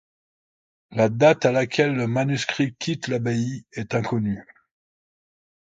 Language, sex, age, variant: French, male, 60-69, Français de métropole